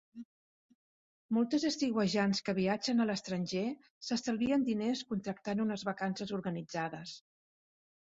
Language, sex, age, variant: Catalan, female, 60-69, Central